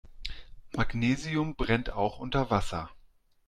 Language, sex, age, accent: German, male, 40-49, Deutschland Deutsch